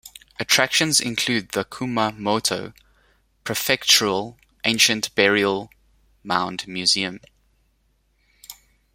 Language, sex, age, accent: English, male, 30-39, Southern African (South Africa, Zimbabwe, Namibia)